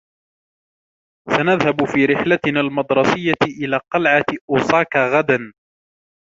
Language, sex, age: Arabic, male, 19-29